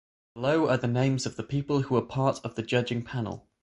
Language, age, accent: English, 19-29, England English; Northern English